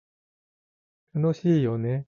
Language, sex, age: Japanese, male, 60-69